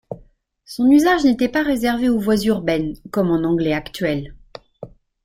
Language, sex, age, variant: French, female, 50-59, Français de métropole